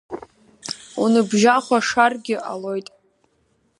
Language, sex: Abkhazian, female